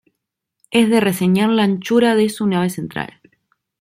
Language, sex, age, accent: Spanish, female, 19-29, Rioplatense: Argentina, Uruguay, este de Bolivia, Paraguay